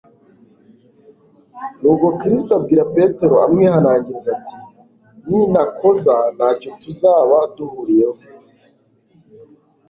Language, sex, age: Kinyarwanda, male, 19-29